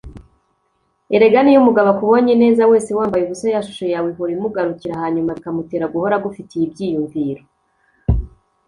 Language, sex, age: Kinyarwanda, female, 19-29